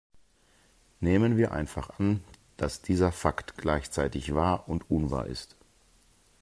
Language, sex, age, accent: German, male, 40-49, Deutschland Deutsch